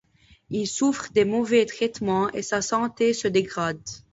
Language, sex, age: French, female, under 19